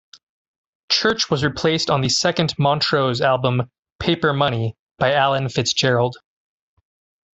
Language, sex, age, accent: English, male, 30-39, United States English